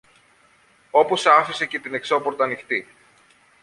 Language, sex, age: Greek, male, 40-49